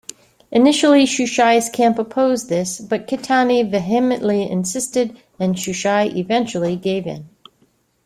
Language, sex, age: English, female, 50-59